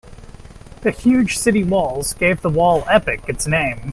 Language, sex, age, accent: English, male, 19-29, United States English